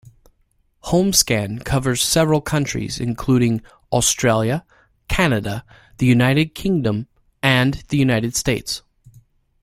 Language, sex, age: English, male, 40-49